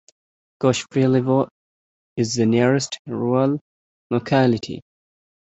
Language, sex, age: English, male, 19-29